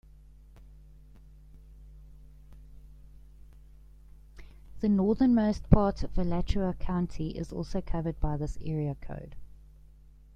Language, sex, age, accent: English, female, 30-39, Southern African (South Africa, Zimbabwe, Namibia)